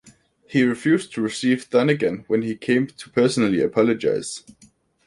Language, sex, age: English, male, under 19